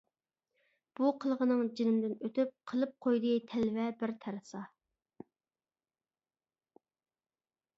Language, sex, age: Uyghur, male, 19-29